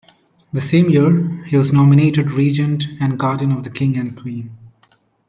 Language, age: English, 30-39